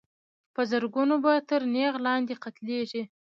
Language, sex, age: Pashto, female, under 19